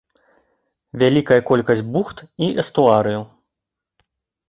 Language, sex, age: Belarusian, male, 30-39